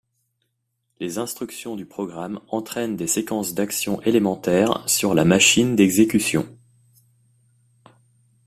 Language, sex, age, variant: French, male, 40-49, Français de métropole